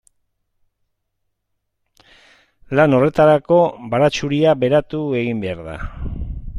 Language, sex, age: Basque, male, 60-69